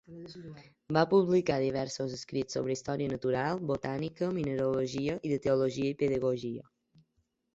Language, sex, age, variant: Catalan, female, 19-29, Balear